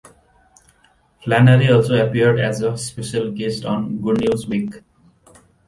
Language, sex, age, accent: English, male, 19-29, India and South Asia (India, Pakistan, Sri Lanka)